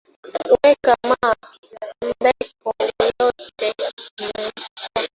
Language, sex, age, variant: Swahili, female, 19-29, Kiswahili cha Bara ya Kenya